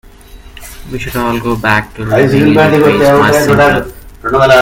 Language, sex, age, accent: English, male, under 19, India and South Asia (India, Pakistan, Sri Lanka)